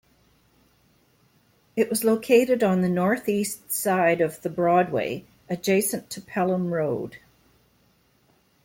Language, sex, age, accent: English, female, 60-69, Canadian English